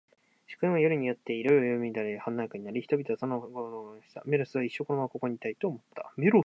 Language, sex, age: Japanese, male, 19-29